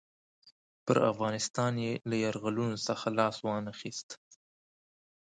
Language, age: Pashto, 19-29